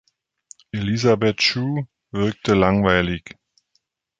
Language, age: German, 40-49